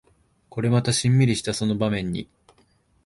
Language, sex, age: Japanese, male, 19-29